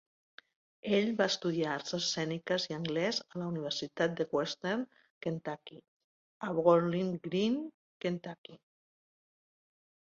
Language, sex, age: Catalan, female, 60-69